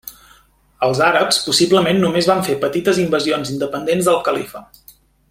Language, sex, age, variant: Catalan, male, 30-39, Central